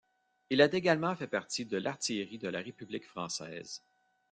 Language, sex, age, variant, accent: French, male, 40-49, Français d'Amérique du Nord, Français du Canada